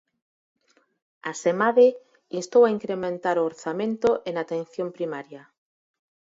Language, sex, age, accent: Galician, female, 50-59, Normativo (estándar)